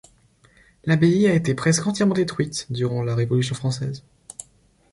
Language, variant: French, Français de métropole